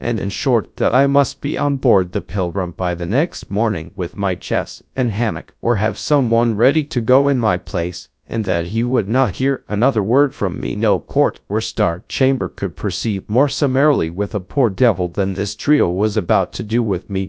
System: TTS, GradTTS